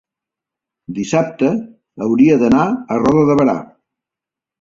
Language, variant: Catalan, Central